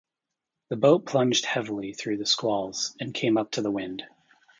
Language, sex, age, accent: English, male, 30-39, United States English